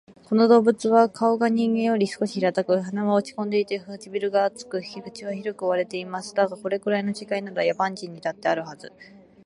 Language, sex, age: Japanese, female, 19-29